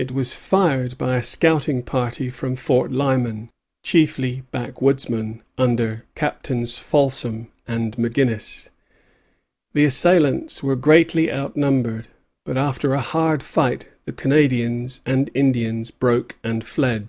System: none